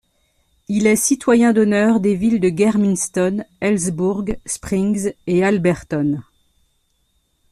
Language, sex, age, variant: French, female, 50-59, Français de métropole